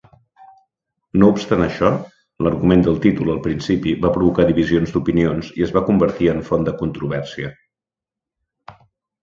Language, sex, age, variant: Catalan, male, 40-49, Central